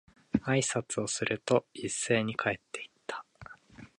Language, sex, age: Japanese, male, 19-29